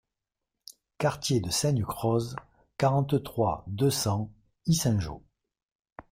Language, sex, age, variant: French, male, 50-59, Français de métropole